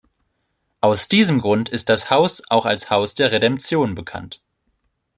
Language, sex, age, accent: German, male, 19-29, Deutschland Deutsch